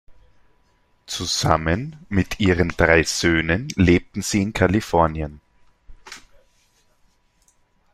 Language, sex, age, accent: German, male, 19-29, Österreichisches Deutsch